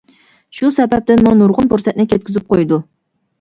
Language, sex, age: Uyghur, female, 19-29